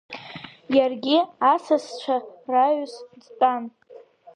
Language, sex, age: Abkhazian, female, under 19